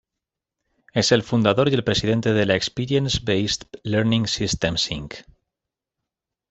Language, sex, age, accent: Spanish, male, 19-29, España: Norte peninsular (Asturias, Castilla y León, Cantabria, País Vasco, Navarra, Aragón, La Rioja, Guadalajara, Cuenca)